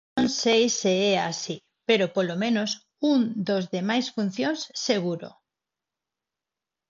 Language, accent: Galician, Neofalante